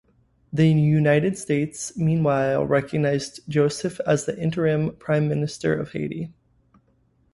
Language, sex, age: English, male, 19-29